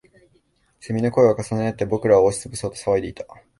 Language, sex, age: Japanese, male, 19-29